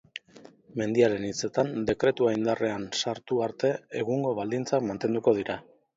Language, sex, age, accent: Basque, male, 40-49, Mendebalekoa (Araba, Bizkaia, Gipuzkoako mendebaleko herri batzuk)